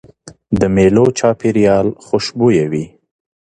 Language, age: Pashto, 30-39